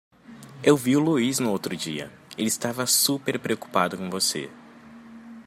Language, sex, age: Portuguese, male, 19-29